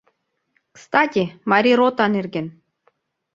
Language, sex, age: Mari, female, 40-49